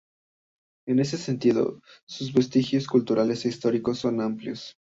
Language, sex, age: Spanish, male, 19-29